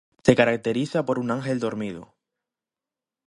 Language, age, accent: Spanish, 19-29, España: Islas Canarias